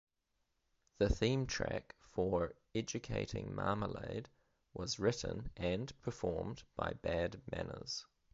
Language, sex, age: English, male, 30-39